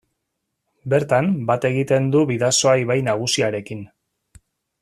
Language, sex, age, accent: Basque, male, 40-49, Erdialdekoa edo Nafarra (Gipuzkoa, Nafarroa)